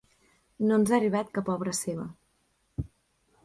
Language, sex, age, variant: Catalan, female, 19-29, Central